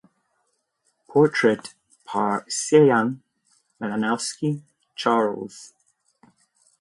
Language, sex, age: English, male, 30-39